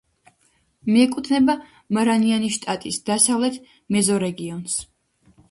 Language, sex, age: Georgian, female, under 19